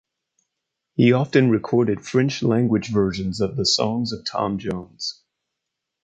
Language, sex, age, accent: English, male, 40-49, United States English